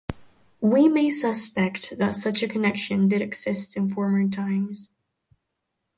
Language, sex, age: English, female, 19-29